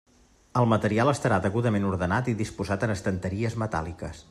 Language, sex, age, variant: Catalan, male, 30-39, Central